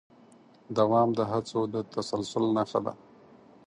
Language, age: Pashto, 19-29